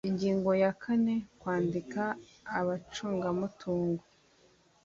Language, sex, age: Kinyarwanda, female, 19-29